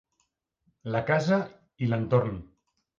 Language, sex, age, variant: Catalan, male, 40-49, Central